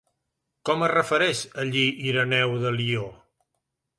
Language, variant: Catalan, Central